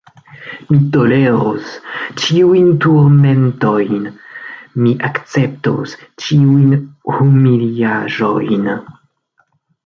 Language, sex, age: Esperanto, male, 19-29